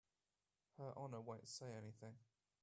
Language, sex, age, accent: English, male, 19-29, England English